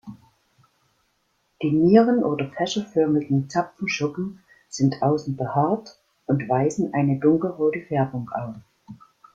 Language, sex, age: German, female, 60-69